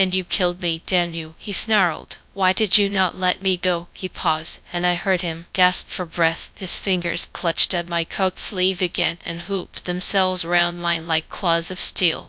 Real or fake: fake